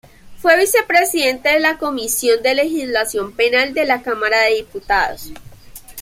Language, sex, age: Spanish, female, 19-29